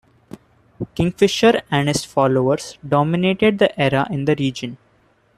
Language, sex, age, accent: English, male, 19-29, India and South Asia (India, Pakistan, Sri Lanka)